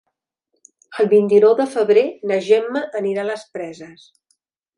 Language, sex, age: Catalan, female, 50-59